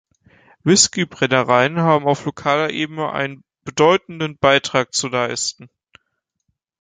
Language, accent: German, Deutschland Deutsch